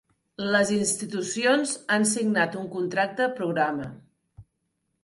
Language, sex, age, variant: Catalan, female, 40-49, Central